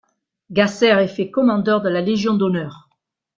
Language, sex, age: French, female, 60-69